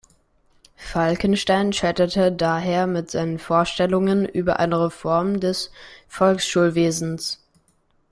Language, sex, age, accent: German, male, under 19, Deutschland Deutsch